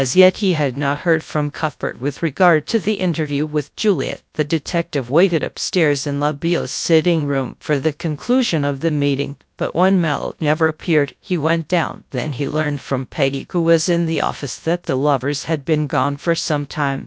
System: TTS, GradTTS